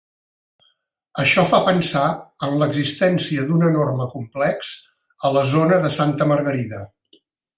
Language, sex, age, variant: Catalan, male, 60-69, Central